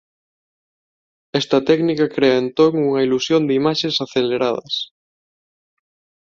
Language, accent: Galician, Neofalante